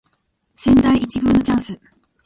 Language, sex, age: Japanese, female, 30-39